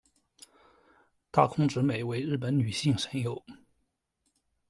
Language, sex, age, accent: Chinese, male, 19-29, 出生地：江苏省